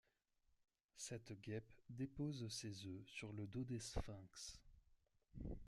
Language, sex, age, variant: French, male, 19-29, Français de métropole